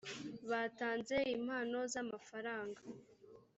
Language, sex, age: Kinyarwanda, female, 19-29